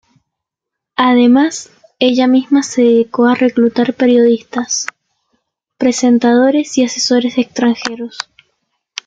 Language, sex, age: Spanish, female, under 19